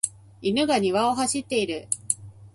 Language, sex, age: Japanese, female, 30-39